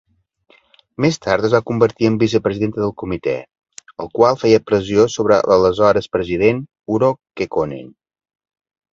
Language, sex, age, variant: Catalan, male, 50-59, Central